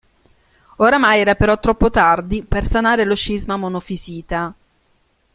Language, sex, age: Italian, female, 40-49